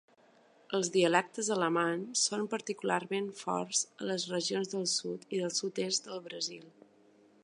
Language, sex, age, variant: Catalan, female, 30-39, Balear